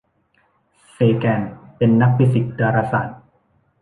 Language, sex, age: Thai, male, 19-29